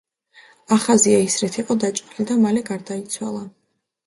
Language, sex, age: Georgian, female, 19-29